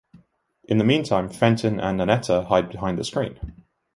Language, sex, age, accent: English, male, 19-29, England English